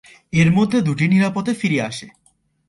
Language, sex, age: Bengali, male, 19-29